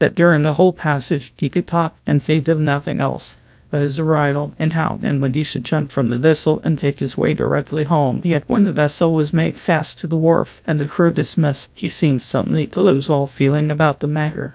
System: TTS, GlowTTS